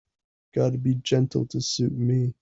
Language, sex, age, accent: English, male, 19-29, United States English